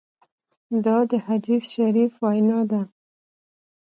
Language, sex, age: Pashto, female, 19-29